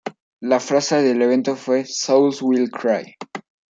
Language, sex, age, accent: Spanish, male, under 19, México